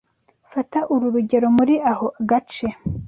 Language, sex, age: Kinyarwanda, female, 19-29